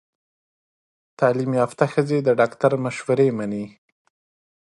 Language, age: Pashto, 30-39